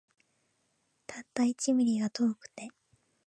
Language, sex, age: Japanese, female, under 19